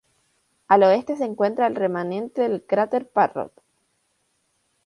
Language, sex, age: Spanish, female, 19-29